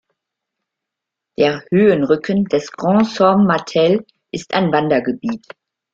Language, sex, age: German, female, 60-69